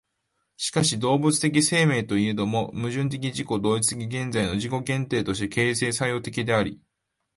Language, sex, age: Japanese, male, 19-29